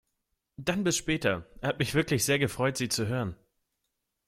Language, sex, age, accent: German, male, 19-29, Deutschland Deutsch